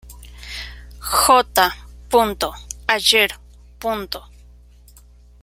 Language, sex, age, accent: Spanish, female, 30-39, México